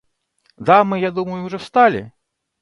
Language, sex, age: Russian, male, 30-39